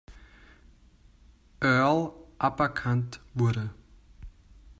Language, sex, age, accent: German, male, 19-29, Österreichisches Deutsch